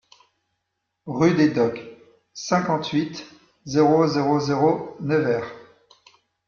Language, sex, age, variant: French, male, 40-49, Français de métropole